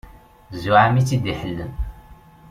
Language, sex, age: Kabyle, male, 19-29